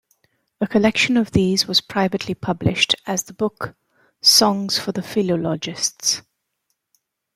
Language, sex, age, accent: English, female, 40-49, England English